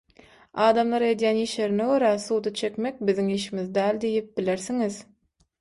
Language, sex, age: Turkmen, female, 19-29